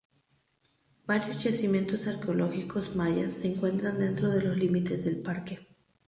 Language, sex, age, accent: Spanish, female, 30-39, México